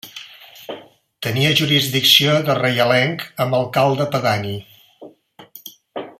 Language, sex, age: Catalan, male, 50-59